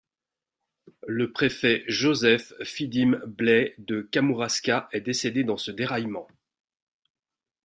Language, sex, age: French, male, 40-49